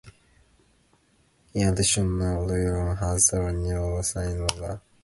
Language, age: English, 19-29